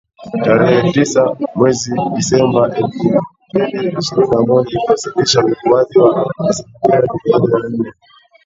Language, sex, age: Swahili, male, 19-29